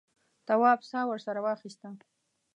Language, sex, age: Pashto, female, 30-39